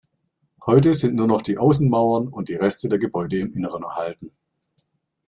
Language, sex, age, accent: German, male, 40-49, Deutschland Deutsch